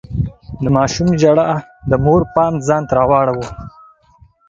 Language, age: Pashto, under 19